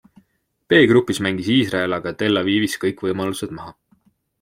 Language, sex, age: Estonian, male, 19-29